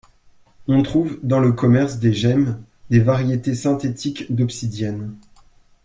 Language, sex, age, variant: French, male, 19-29, Français de métropole